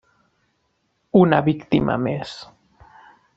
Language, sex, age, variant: Catalan, male, 19-29, Nord-Occidental